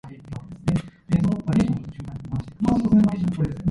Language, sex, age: English, female, 19-29